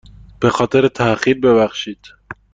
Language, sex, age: Persian, male, 19-29